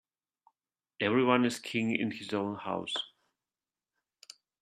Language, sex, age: English, male, 40-49